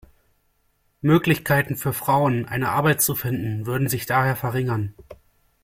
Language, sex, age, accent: German, male, 19-29, Deutschland Deutsch